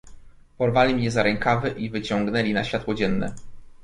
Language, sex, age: Polish, male, 30-39